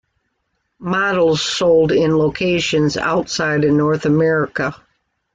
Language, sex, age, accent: English, female, 60-69, United States English